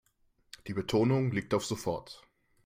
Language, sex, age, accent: German, male, 19-29, Deutschland Deutsch